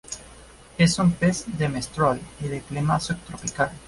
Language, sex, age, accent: Spanish, male, 19-29, Caribe: Cuba, Venezuela, Puerto Rico, República Dominicana, Panamá, Colombia caribeña, México caribeño, Costa del golfo de México